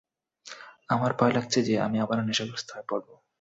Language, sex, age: Bengali, male, 19-29